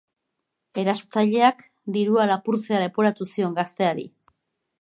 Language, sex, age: Basque, female, 50-59